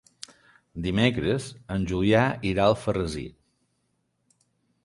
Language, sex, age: Catalan, male, 40-49